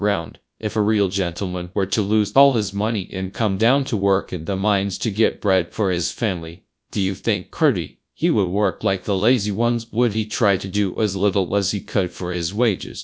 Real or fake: fake